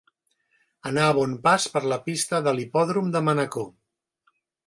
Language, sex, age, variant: Catalan, male, 50-59, Central